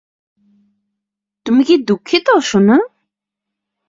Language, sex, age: Bengali, female, 19-29